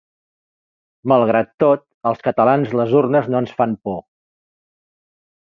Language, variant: Catalan, Central